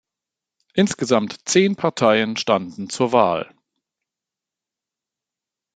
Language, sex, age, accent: German, male, 40-49, Deutschland Deutsch